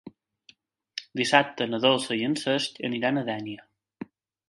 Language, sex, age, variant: Catalan, male, 19-29, Balear